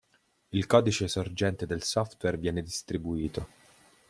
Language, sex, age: Italian, male, 30-39